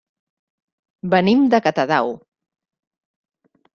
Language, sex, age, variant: Catalan, female, 40-49, Central